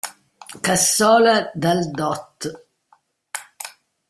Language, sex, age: Italian, female, 60-69